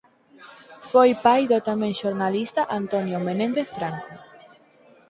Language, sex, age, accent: Galician, female, under 19, Normativo (estándar)